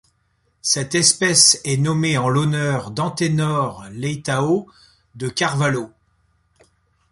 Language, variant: French, Français de métropole